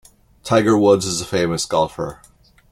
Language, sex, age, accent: English, male, 30-39, Irish English